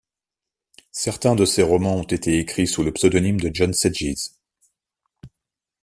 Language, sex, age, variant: French, male, 40-49, Français de métropole